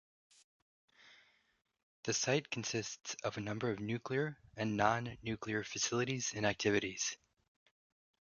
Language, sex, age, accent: English, male, 19-29, United States English